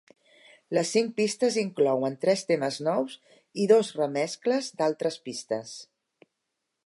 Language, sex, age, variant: Catalan, female, 60-69, Central